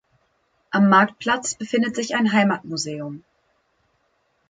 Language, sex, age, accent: German, female, 19-29, Deutschland Deutsch